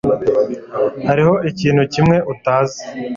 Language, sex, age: Kinyarwanda, male, 19-29